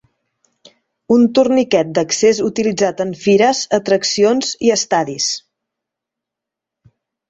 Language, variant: Catalan, Central